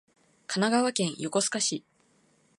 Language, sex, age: Japanese, female, 19-29